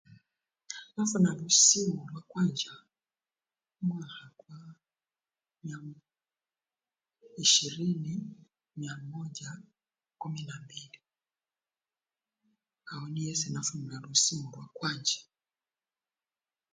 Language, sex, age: Luyia, female, 50-59